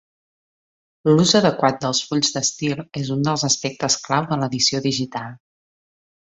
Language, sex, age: Catalan, female, 30-39